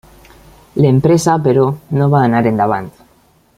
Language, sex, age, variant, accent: Catalan, male, 19-29, Valencià central, valencià